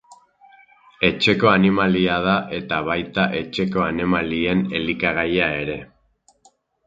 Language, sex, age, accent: Basque, male, 50-59, Erdialdekoa edo Nafarra (Gipuzkoa, Nafarroa)